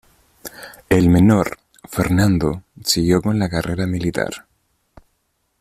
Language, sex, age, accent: Spanish, male, 19-29, Chileno: Chile, Cuyo